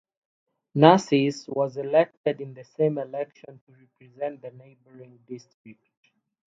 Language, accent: English, United States English; Kenyan English